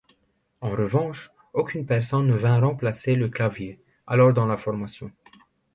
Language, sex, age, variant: French, male, 19-29, Français de métropole